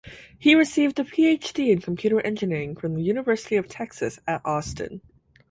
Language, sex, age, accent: English, female, 19-29, United States English